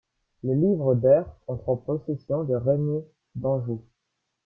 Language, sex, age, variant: French, male, under 19, Français de métropole